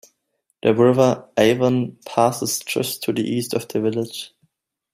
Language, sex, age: English, male, 19-29